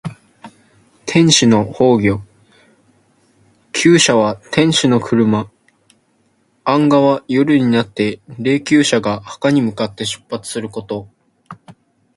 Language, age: Japanese, under 19